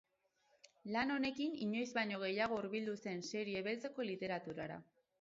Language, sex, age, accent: Basque, female, 19-29, Mendebalekoa (Araba, Bizkaia, Gipuzkoako mendebaleko herri batzuk)